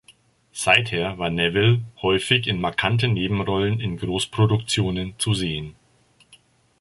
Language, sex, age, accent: German, male, 50-59, Deutschland Deutsch